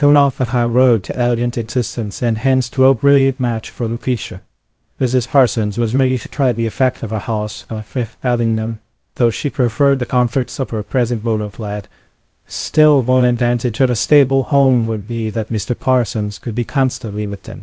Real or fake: fake